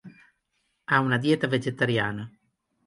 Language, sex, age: Italian, male, 40-49